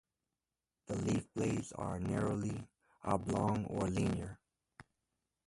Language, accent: English, United States English